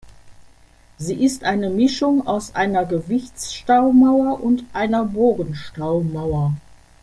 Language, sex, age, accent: German, female, 70-79, Deutschland Deutsch